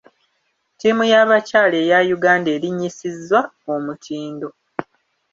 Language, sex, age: Ganda, female, 30-39